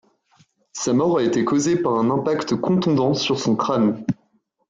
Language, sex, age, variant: French, male, 19-29, Français de métropole